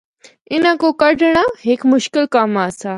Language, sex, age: Northern Hindko, female, 19-29